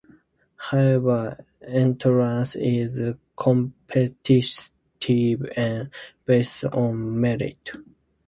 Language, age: English, 19-29